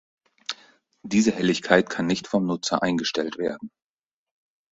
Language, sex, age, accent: German, male, 30-39, Deutschland Deutsch